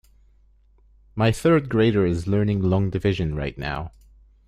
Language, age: English, 19-29